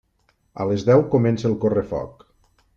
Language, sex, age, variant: Catalan, male, 40-49, Nord-Occidental